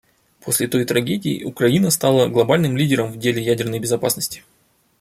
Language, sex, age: Russian, male, 30-39